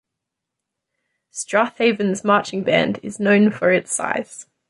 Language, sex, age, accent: English, female, 19-29, Australian English